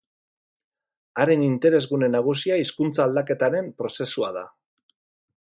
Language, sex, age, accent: Basque, male, 40-49, Mendebalekoa (Araba, Bizkaia, Gipuzkoako mendebaleko herri batzuk)